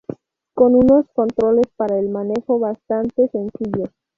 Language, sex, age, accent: Spanish, female, 19-29, México